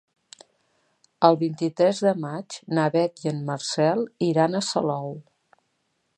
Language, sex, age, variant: Catalan, female, 50-59, Central